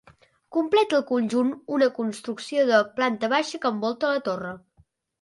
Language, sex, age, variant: Catalan, male, under 19, Central